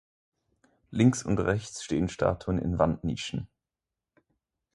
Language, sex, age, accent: German, male, 19-29, Schweizerdeutsch